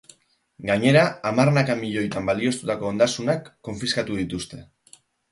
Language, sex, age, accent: Basque, male, 30-39, Mendebalekoa (Araba, Bizkaia, Gipuzkoako mendebaleko herri batzuk)